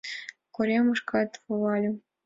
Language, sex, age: Mari, female, under 19